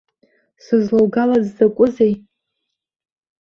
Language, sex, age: Abkhazian, female, 19-29